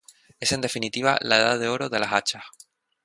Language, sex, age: Spanish, male, 19-29